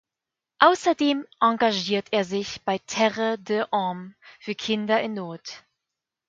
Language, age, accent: German, 19-29, Deutschland Deutsch